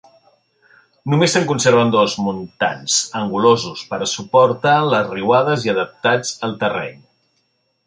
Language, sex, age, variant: Catalan, male, 40-49, Central